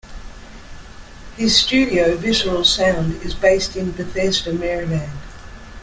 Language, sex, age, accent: English, female, 50-59, Australian English